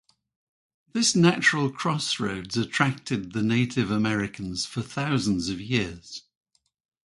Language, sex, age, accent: English, male, 60-69, England English